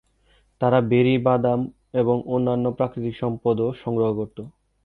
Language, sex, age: Bengali, male, 19-29